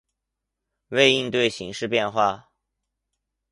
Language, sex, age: Chinese, male, 19-29